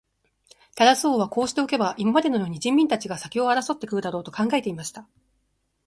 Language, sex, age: Japanese, female, under 19